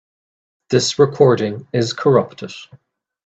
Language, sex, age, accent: English, male, 30-39, Irish English